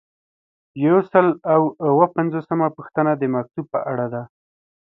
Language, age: Pashto, 19-29